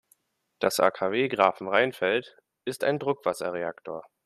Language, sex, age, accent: German, male, 19-29, Deutschland Deutsch